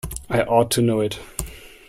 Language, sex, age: English, male, 19-29